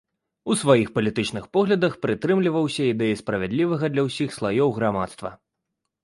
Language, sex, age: Belarusian, male, 19-29